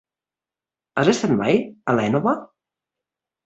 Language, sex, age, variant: Catalan, female, 40-49, Nord-Occidental